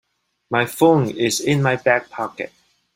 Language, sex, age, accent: English, male, 30-39, Malaysian English